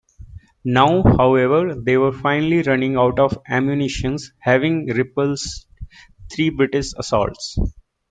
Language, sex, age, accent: English, male, 19-29, United States English